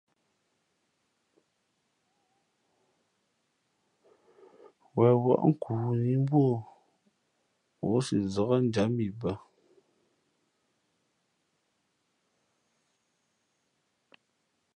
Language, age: Fe'fe', 19-29